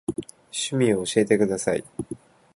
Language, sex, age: Japanese, male, 19-29